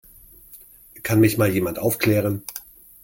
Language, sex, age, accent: German, male, 50-59, Deutschland Deutsch